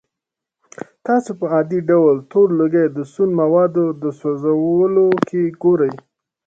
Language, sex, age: Pashto, male, 30-39